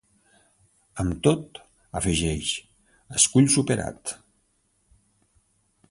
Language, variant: Catalan, Nord-Occidental